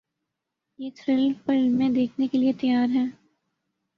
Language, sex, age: Urdu, male, 19-29